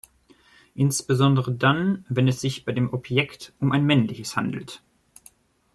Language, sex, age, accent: German, male, 19-29, Deutschland Deutsch